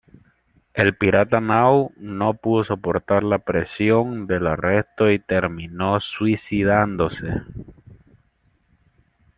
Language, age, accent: Spanish, 30-39, América central